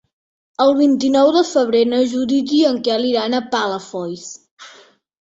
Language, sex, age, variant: Catalan, male, 50-59, Central